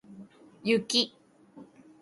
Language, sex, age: Japanese, female, 30-39